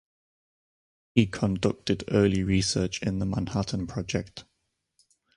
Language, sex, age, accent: English, male, 30-39, England English